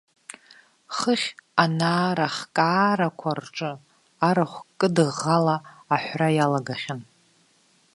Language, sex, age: Abkhazian, female, 19-29